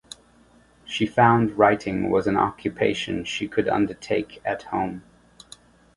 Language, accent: English, England English